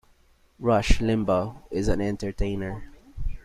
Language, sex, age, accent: English, male, 19-29, Filipino